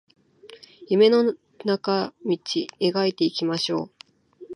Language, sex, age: Japanese, female, 19-29